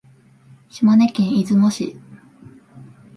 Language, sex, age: Japanese, female, 19-29